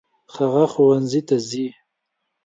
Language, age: Pashto, 19-29